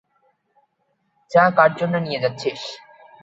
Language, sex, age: Bengali, male, 19-29